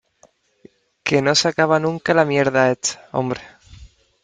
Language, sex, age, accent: Spanish, male, 30-39, España: Sur peninsular (Andalucia, Extremadura, Murcia)